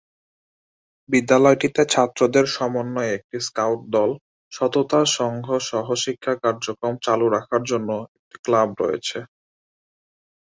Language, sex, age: Bengali, male, 19-29